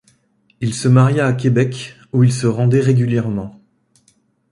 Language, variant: French, Français de métropole